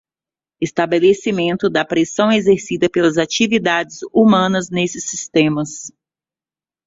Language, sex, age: Portuguese, female, 40-49